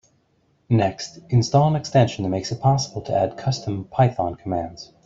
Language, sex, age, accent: English, male, 30-39, United States English